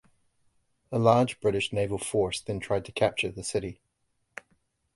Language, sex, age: English, male, 50-59